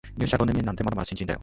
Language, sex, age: Japanese, male, 19-29